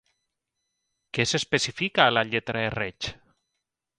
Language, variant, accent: Catalan, Valencià meridional, valencià